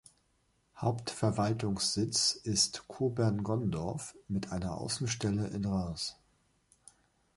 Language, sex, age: German, male, 40-49